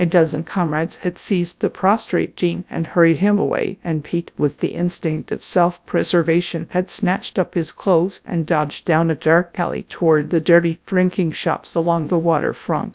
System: TTS, GradTTS